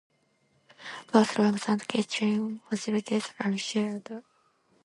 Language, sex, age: English, female, 19-29